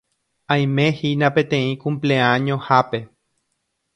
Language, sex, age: Guarani, male, 30-39